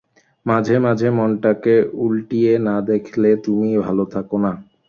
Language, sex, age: Bengali, male, 19-29